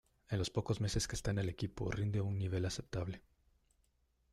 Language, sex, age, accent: Spanish, male, 19-29, México